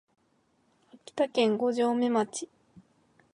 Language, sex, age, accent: Japanese, female, 19-29, 標準語